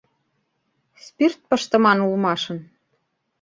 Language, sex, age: Mari, female, 40-49